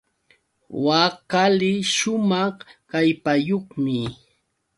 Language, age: Yauyos Quechua, 30-39